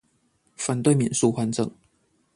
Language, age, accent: Chinese, 19-29, 出生地：彰化縣